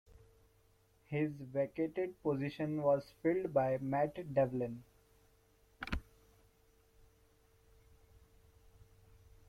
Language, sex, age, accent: English, male, 19-29, India and South Asia (India, Pakistan, Sri Lanka)